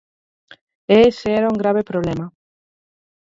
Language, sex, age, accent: Galician, female, 30-39, Central (gheada)